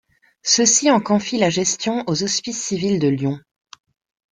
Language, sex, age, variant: French, female, 30-39, Français de métropole